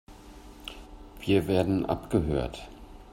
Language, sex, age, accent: German, male, 50-59, Deutschland Deutsch